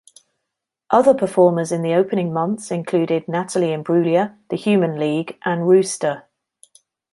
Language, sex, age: English, female, 30-39